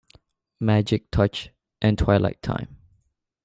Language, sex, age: English, male, under 19